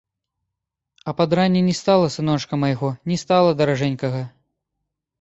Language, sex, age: Belarusian, male, 19-29